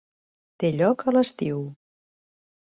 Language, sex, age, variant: Catalan, female, 40-49, Central